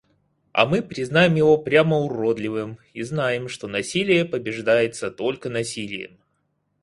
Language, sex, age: Russian, male, 30-39